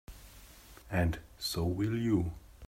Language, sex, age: English, male, 50-59